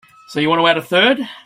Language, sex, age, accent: English, male, 40-49, Australian English